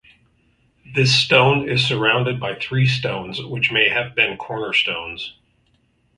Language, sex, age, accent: English, male, 40-49, United States English